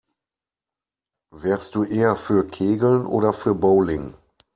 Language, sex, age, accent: German, male, 40-49, Deutschland Deutsch